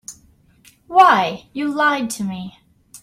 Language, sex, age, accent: English, female, 50-59, United States English